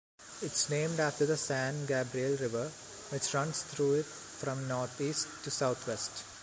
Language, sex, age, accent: English, male, under 19, India and South Asia (India, Pakistan, Sri Lanka)